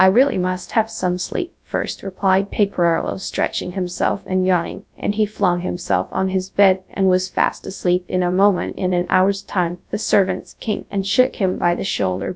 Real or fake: fake